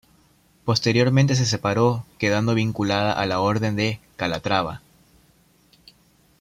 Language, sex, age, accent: Spanish, male, 19-29, Andino-Pacífico: Colombia, Perú, Ecuador, oeste de Bolivia y Venezuela andina